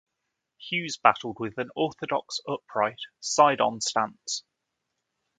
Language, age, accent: English, 19-29, England English